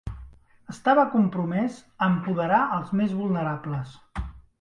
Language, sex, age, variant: Catalan, male, 40-49, Central